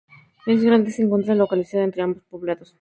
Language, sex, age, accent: Spanish, female, 19-29, México